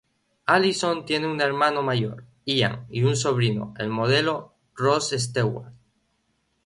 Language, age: Spanish, 19-29